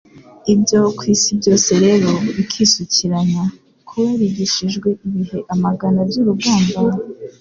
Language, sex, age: Kinyarwanda, female, under 19